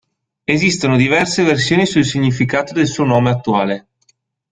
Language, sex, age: Italian, male, 30-39